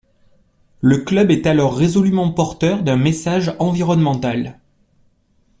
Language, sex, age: French, male, 40-49